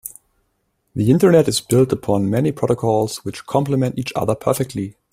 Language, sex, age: English, male, 19-29